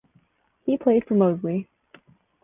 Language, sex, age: English, female, under 19